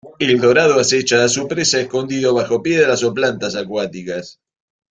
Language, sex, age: Spanish, male, 40-49